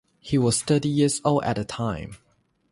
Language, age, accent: English, 19-29, United States English; Malaysian English